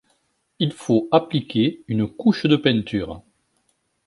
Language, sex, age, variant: French, male, 60-69, Français de métropole